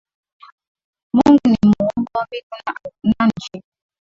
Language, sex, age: Swahili, female, 19-29